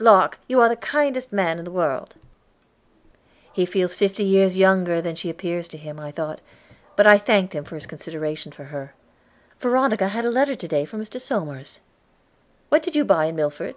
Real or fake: real